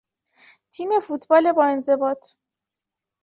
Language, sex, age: Persian, female, under 19